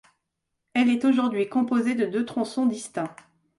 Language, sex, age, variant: French, female, 40-49, Français de métropole